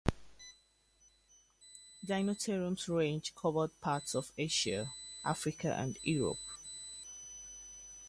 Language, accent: English, England English